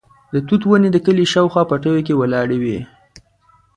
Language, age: Pashto, 30-39